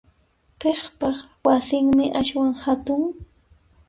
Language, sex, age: Puno Quechua, female, 19-29